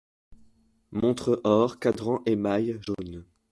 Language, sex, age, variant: French, male, 19-29, Français de métropole